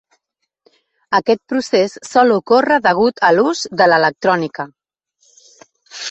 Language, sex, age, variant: Catalan, female, 40-49, Central